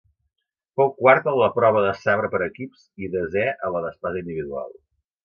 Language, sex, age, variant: Catalan, male, 60-69, Central